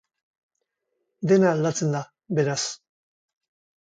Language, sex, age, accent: Basque, male, 50-59, Mendebalekoa (Araba, Bizkaia, Gipuzkoako mendebaleko herri batzuk)